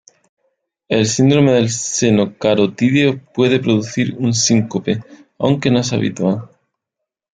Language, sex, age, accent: Spanish, male, 40-49, España: Sur peninsular (Andalucia, Extremadura, Murcia)